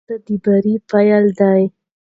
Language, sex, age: Pashto, female, 19-29